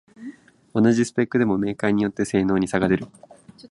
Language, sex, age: Japanese, male, 19-29